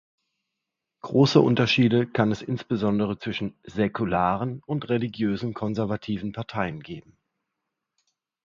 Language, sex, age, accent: German, male, 30-39, Deutschland Deutsch